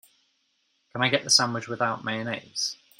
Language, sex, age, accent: English, male, 30-39, England English